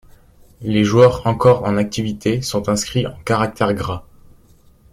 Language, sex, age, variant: French, male, 19-29, Français de métropole